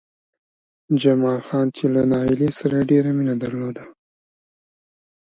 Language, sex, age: Pashto, male, 19-29